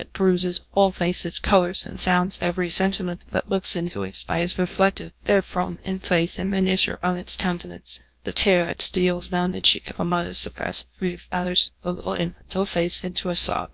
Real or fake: fake